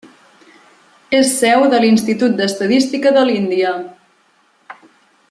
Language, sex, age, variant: Catalan, female, 30-39, Central